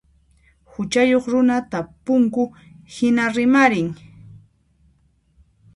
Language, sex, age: Puno Quechua, female, 30-39